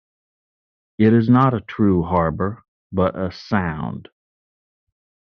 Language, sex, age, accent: English, male, 40-49, United States English